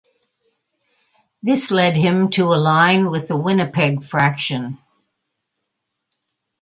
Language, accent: English, United States English